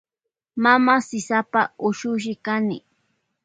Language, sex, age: Loja Highland Quichua, female, 19-29